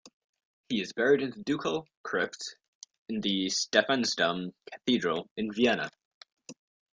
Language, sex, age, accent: English, male, under 19, West Indies and Bermuda (Bahamas, Bermuda, Jamaica, Trinidad)